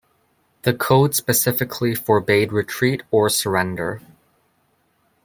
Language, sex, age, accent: English, male, under 19, Canadian English